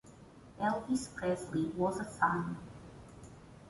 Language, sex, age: English, female, 30-39